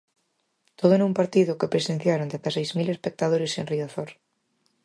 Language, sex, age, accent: Galician, female, 19-29, Central (gheada)